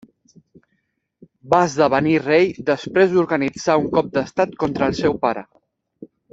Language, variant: Catalan, Central